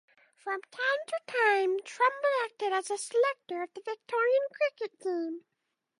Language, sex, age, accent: English, female, under 19, United States English